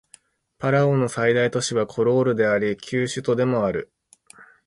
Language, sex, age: Japanese, male, 30-39